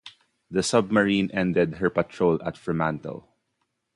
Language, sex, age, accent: English, male, 19-29, Filipino